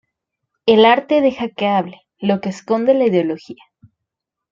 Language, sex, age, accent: Spanish, female, 19-29, México